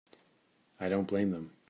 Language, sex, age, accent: English, male, 30-39, Canadian English